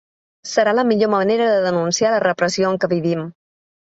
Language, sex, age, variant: Catalan, female, 30-39, Balear